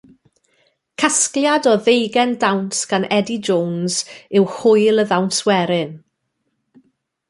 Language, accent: Welsh, Y Deyrnas Unedig Cymraeg